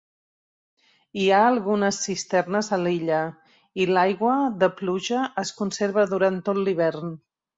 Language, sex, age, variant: Catalan, female, 50-59, Central